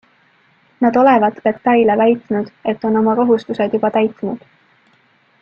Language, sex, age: Estonian, female, 19-29